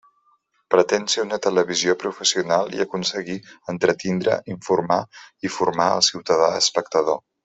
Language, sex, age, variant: Catalan, male, 50-59, Central